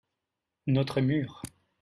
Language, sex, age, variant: French, male, 19-29, Français de métropole